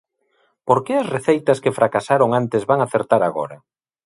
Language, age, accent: Galician, 40-49, Normativo (estándar)